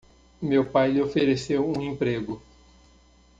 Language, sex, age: Portuguese, male, 50-59